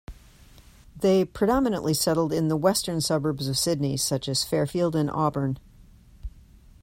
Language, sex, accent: English, female, United States English